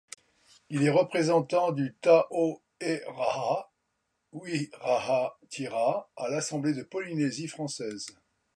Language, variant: French, Français de métropole